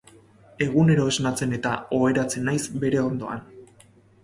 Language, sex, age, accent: Basque, male, 30-39, Erdialdekoa edo Nafarra (Gipuzkoa, Nafarroa)